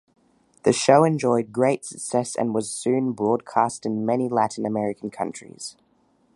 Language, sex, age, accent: English, male, under 19, Australian English